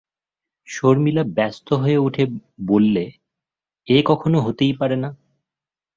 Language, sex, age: Bengali, male, 40-49